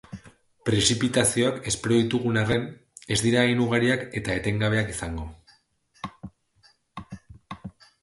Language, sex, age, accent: Basque, male, 30-39, Mendebalekoa (Araba, Bizkaia, Gipuzkoako mendebaleko herri batzuk)